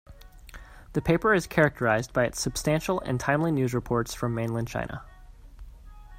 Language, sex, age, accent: English, male, 19-29, United States English